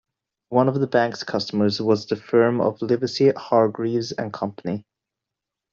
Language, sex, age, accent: English, male, 19-29, United States English